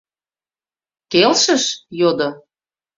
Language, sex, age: Mari, female, 40-49